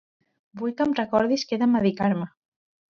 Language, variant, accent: Catalan, Central, central